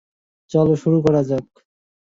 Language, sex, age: Bengali, male, 19-29